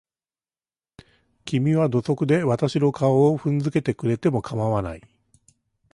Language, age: Japanese, 50-59